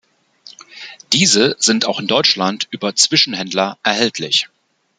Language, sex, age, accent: German, male, 40-49, Deutschland Deutsch